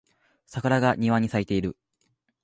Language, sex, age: Japanese, male, 19-29